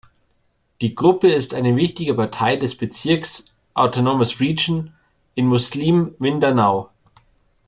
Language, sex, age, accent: German, male, 30-39, Deutschland Deutsch